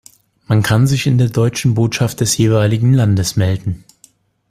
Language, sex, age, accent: German, male, 40-49, Deutschland Deutsch